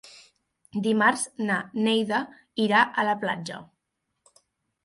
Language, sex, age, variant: Catalan, male, 40-49, Central